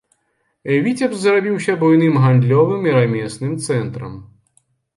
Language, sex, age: Belarusian, male, 40-49